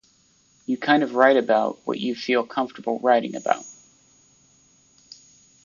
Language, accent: English, United States English